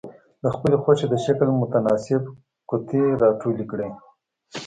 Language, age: Pashto, 40-49